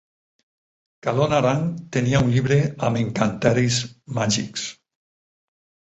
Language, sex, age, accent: Catalan, male, 60-69, valencià